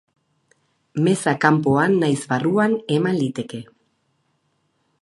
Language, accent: Basque, Erdialdekoa edo Nafarra (Gipuzkoa, Nafarroa)